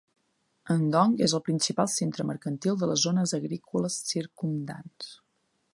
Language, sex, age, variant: Catalan, female, 40-49, Central